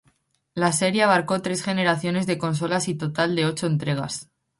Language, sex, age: Spanish, female, 19-29